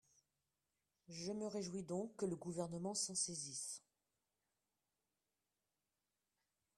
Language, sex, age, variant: French, female, 60-69, Français de métropole